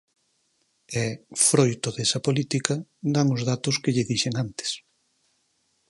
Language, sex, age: Galician, male, 50-59